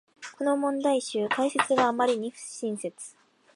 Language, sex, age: Japanese, female, 19-29